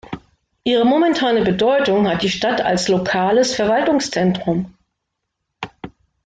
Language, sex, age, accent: German, female, 50-59, Deutschland Deutsch